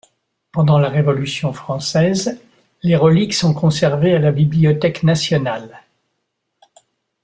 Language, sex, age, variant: French, male, 70-79, Français de métropole